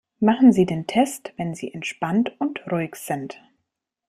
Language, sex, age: German, female, 30-39